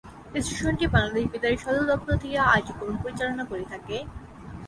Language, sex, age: Bengali, female, 19-29